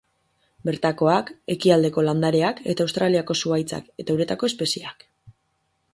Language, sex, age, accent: Basque, female, 19-29, Mendebalekoa (Araba, Bizkaia, Gipuzkoako mendebaleko herri batzuk)